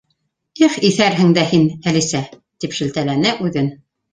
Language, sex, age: Bashkir, female, 50-59